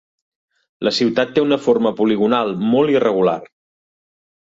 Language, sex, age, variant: Catalan, male, 40-49, Central